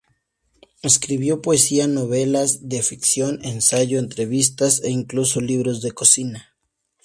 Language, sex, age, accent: Spanish, male, 19-29, México